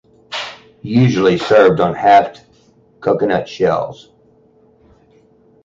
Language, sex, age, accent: English, male, 50-59, United States English